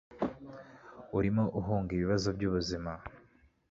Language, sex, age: Kinyarwanda, male, 19-29